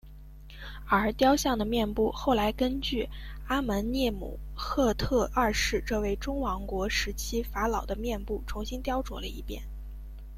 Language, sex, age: Chinese, female, under 19